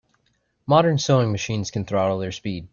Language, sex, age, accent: English, male, 19-29, United States English